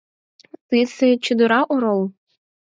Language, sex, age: Mari, female, under 19